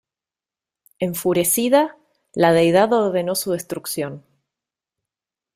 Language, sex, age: Spanish, female, 30-39